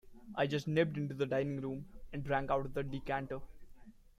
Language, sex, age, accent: English, male, 19-29, India and South Asia (India, Pakistan, Sri Lanka)